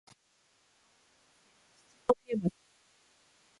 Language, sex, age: Japanese, female, 30-39